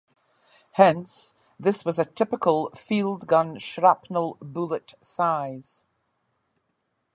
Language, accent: English, Scottish English